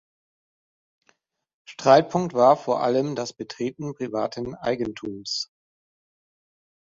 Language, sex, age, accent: German, male, 30-39, Deutschland Deutsch